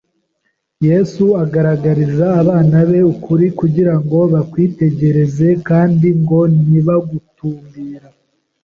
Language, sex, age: Kinyarwanda, male, 19-29